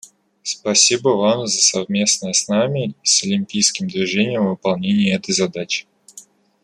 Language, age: Russian, 19-29